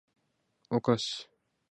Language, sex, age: Japanese, male, 19-29